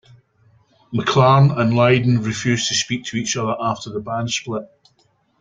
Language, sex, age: English, male, 50-59